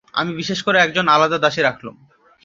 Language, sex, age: Bengali, male, 19-29